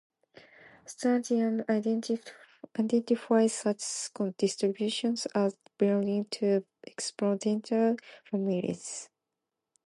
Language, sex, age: English, female, 19-29